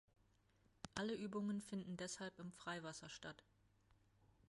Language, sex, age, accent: German, female, 30-39, Deutschland Deutsch